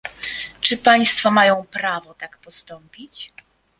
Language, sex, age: Polish, female, 19-29